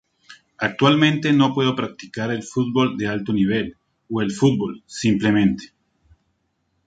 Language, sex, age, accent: Spanish, male, 30-39, Andino-Pacífico: Colombia, Perú, Ecuador, oeste de Bolivia y Venezuela andina